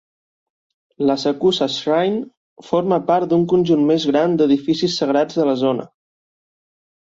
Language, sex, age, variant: Catalan, male, 19-29, Central